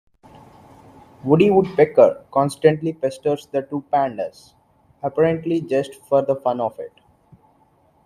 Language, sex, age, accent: English, male, 19-29, India and South Asia (India, Pakistan, Sri Lanka)